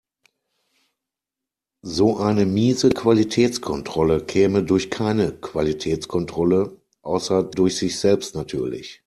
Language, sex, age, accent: German, male, 40-49, Deutschland Deutsch